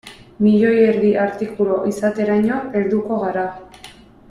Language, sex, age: Basque, female, 19-29